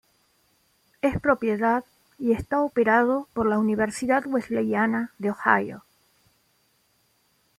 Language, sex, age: Spanish, female, 40-49